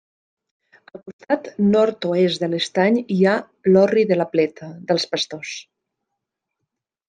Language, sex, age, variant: Catalan, female, 50-59, Nord-Occidental